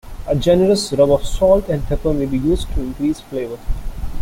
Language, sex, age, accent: English, male, 19-29, India and South Asia (India, Pakistan, Sri Lanka)